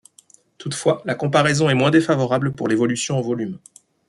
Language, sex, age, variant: French, male, 30-39, Français de métropole